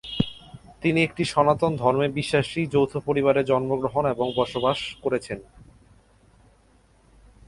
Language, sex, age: Bengali, male, 19-29